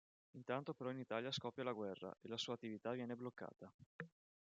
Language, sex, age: Italian, male, 30-39